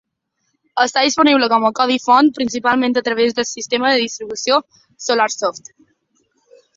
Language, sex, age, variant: Catalan, female, 19-29, Balear